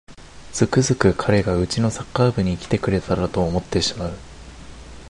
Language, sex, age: Japanese, male, under 19